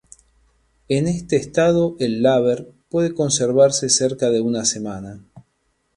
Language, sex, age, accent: Spanish, male, 40-49, Rioplatense: Argentina, Uruguay, este de Bolivia, Paraguay